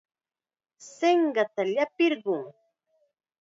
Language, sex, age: Chiquián Ancash Quechua, female, 30-39